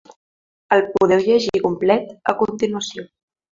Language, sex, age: Catalan, female, under 19